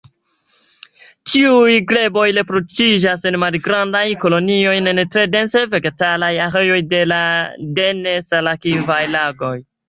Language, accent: Esperanto, Internacia